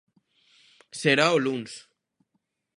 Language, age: Galician, 19-29